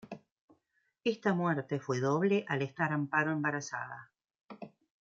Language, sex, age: Spanish, female, 50-59